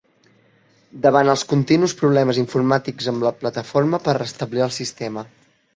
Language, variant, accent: Catalan, Central, central